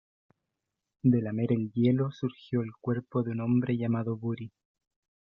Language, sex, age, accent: Spanish, male, 19-29, Chileno: Chile, Cuyo